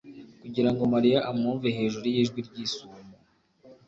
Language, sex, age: Kinyarwanda, male, 19-29